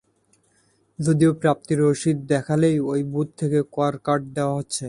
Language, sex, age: Bengali, male, 19-29